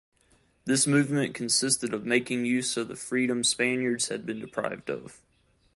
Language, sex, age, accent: English, male, 19-29, United States English